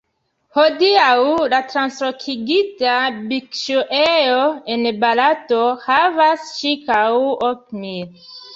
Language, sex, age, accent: Esperanto, female, 30-39, Internacia